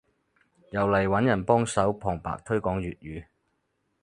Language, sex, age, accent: Cantonese, male, 30-39, 广州音